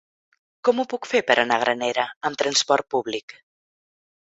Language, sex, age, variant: Catalan, female, 19-29, Central